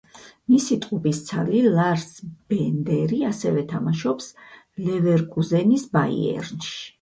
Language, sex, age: Georgian, female, 50-59